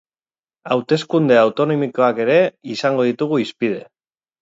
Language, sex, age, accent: Basque, male, 40-49, Mendebalekoa (Araba, Bizkaia, Gipuzkoako mendebaleko herri batzuk)